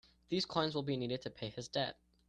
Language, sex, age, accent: English, male, 19-29, United States English